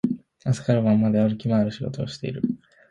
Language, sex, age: Japanese, male, under 19